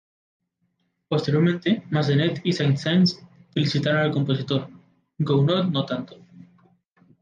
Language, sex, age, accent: Spanish, male, 19-29, América central